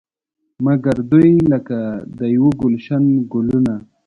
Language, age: Pashto, 30-39